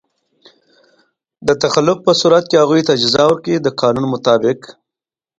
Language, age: Pashto, 40-49